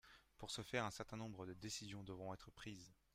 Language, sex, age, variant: French, male, 30-39, Français de métropole